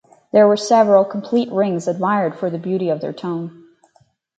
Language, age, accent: English, 19-29, Canadian English